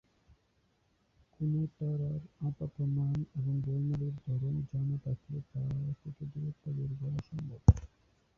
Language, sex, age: Bengali, male, 19-29